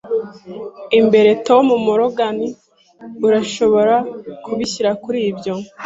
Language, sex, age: Kinyarwanda, female, 19-29